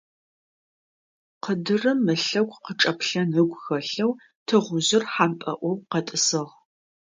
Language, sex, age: Adyghe, female, 30-39